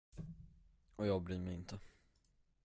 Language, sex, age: Swedish, male, under 19